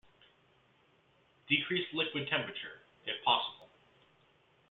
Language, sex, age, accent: English, male, 19-29, United States English